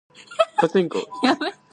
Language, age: Japanese, 19-29